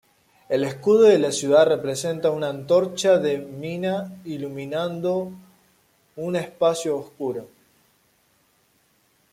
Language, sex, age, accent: Spanish, female, 19-29, Rioplatense: Argentina, Uruguay, este de Bolivia, Paraguay